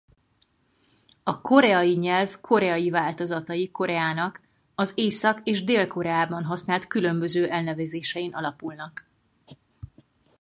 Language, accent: Hungarian, budapesti